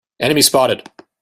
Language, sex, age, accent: English, male, 19-29, United States English